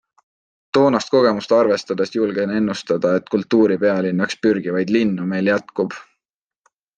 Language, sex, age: Estonian, male, 19-29